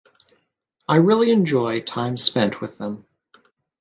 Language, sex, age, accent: English, male, 30-39, United States English